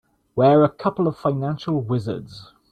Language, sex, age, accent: English, male, 60-69, Welsh English